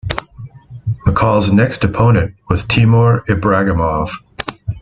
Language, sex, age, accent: English, male, 40-49, United States English